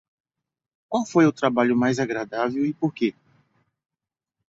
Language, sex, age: Portuguese, male, 30-39